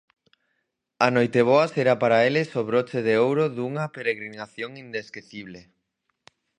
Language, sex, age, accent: Galician, male, 19-29, Normativo (estándar)